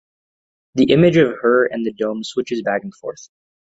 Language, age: English, under 19